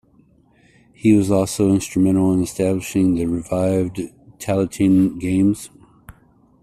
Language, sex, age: English, male, 40-49